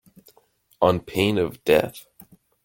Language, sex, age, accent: English, male, 30-39, Canadian English